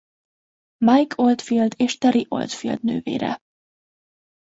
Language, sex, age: Hungarian, female, 19-29